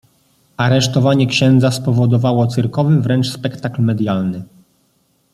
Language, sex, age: Polish, male, 30-39